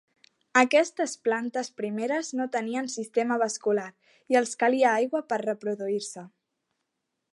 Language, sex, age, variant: Catalan, male, 40-49, Central